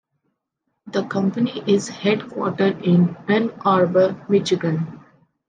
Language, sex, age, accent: English, female, 19-29, India and South Asia (India, Pakistan, Sri Lanka)